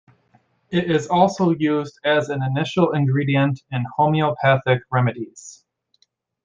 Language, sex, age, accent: English, male, 19-29, United States English